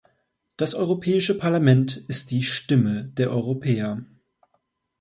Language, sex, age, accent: German, male, 30-39, Deutschland Deutsch